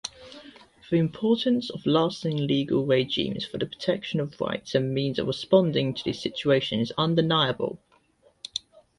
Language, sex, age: English, male, under 19